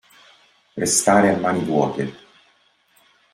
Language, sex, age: Italian, male, 40-49